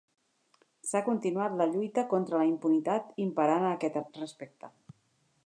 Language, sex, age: Catalan, female, 40-49